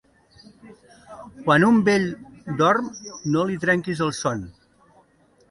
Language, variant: Catalan, Central